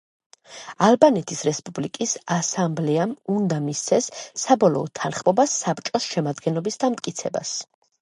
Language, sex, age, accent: Georgian, female, 19-29, ჩვეულებრივი